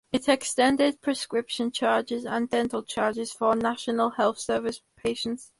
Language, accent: English, England English